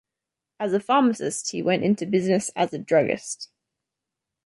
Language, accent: English, Australian English